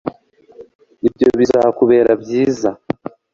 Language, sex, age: Kinyarwanda, male, 19-29